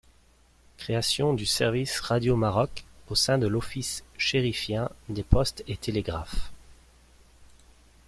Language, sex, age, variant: French, male, 40-49, Français de métropole